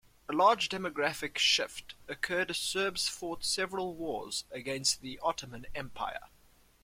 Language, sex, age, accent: English, male, 19-29, Southern African (South Africa, Zimbabwe, Namibia)